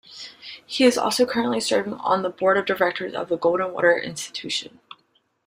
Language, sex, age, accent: English, female, 19-29, United States English